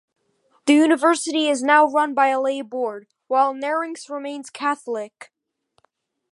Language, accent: English, United States English